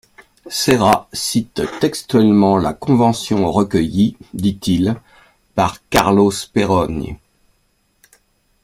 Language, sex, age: French, male, 60-69